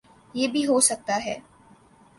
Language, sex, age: Urdu, female, 19-29